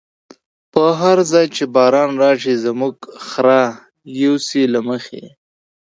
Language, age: Pashto, 19-29